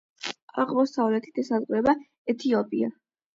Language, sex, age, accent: Georgian, male, under 19, ჩვეულებრივი